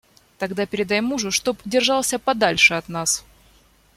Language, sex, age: Russian, female, 19-29